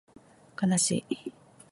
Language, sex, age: Japanese, female, 40-49